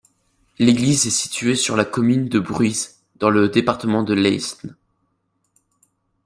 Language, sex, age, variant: French, male, under 19, Français de métropole